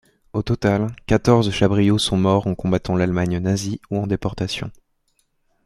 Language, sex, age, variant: French, male, 19-29, Français de métropole